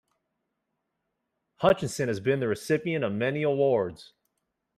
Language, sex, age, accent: English, male, 19-29, United States English